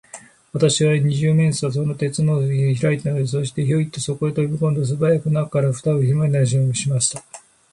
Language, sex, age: Japanese, male, 50-59